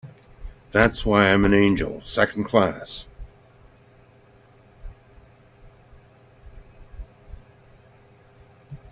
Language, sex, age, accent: English, male, 70-79, Canadian English